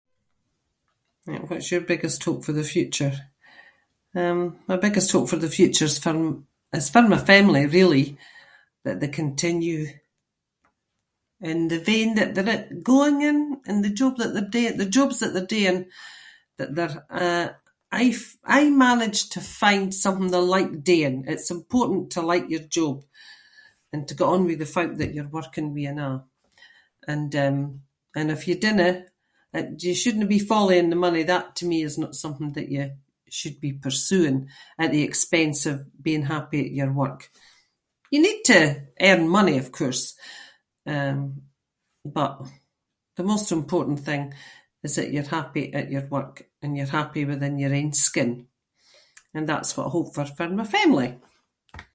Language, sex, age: Scots, female, 70-79